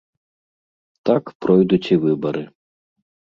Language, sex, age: Belarusian, male, 40-49